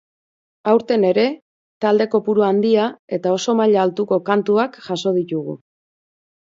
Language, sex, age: Basque, female, 40-49